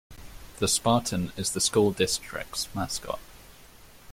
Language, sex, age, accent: English, male, 19-29, England English